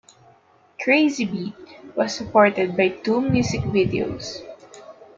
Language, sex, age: English, female, under 19